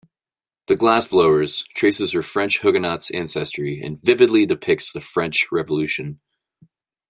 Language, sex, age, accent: English, male, 30-39, United States English